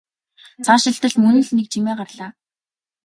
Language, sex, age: Mongolian, female, 19-29